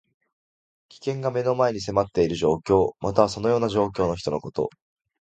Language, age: Japanese, 19-29